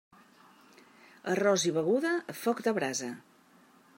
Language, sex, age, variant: Catalan, female, 50-59, Central